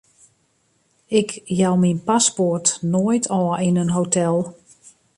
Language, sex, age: Western Frisian, female, 50-59